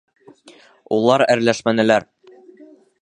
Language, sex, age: Bashkir, male, 19-29